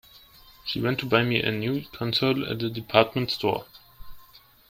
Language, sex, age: English, male, under 19